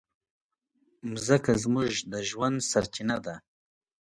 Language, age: Pashto, 19-29